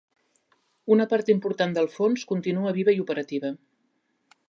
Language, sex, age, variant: Catalan, female, 40-49, Central